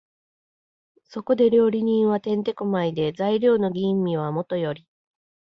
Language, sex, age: Japanese, female, 50-59